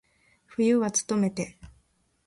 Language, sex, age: Japanese, female, 19-29